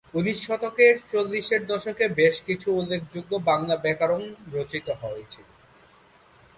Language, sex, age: Bengali, male, 19-29